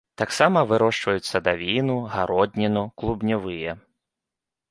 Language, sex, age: Belarusian, male, 30-39